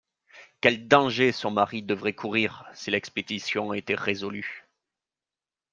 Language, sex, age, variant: French, male, 19-29, Français de métropole